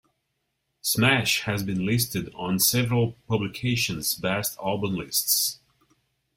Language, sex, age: English, male, 30-39